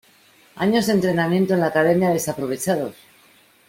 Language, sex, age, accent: Spanish, female, 40-49, España: Norte peninsular (Asturias, Castilla y León, Cantabria, País Vasco, Navarra, Aragón, La Rioja, Guadalajara, Cuenca)